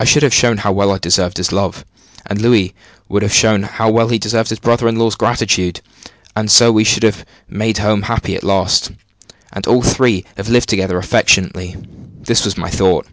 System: none